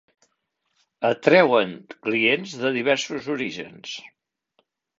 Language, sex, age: Catalan, male, 60-69